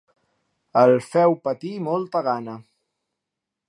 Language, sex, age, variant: Catalan, male, 30-39, Central